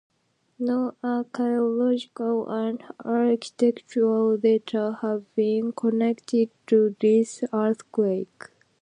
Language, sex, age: English, female, 19-29